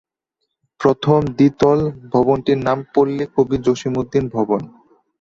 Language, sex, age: Bengali, male, 19-29